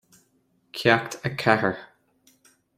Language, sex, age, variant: Irish, male, 19-29, Gaeilge na Mumhan